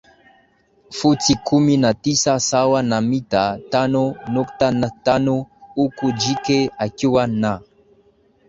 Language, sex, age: Swahili, male, 19-29